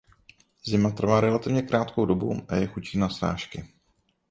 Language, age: Czech, 30-39